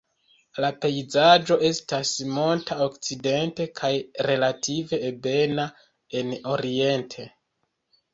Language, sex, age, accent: Esperanto, male, 30-39, Internacia